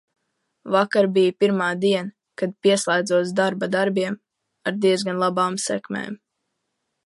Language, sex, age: Latvian, female, under 19